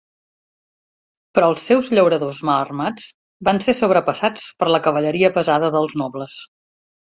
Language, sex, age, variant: Catalan, female, 40-49, Central